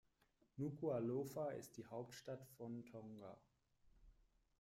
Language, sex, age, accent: German, male, 30-39, Deutschland Deutsch